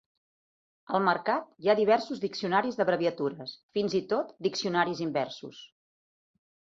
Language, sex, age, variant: Catalan, female, 40-49, Central